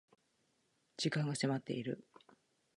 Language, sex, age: Japanese, female, 50-59